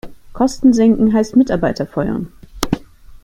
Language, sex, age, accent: German, female, 30-39, Deutschland Deutsch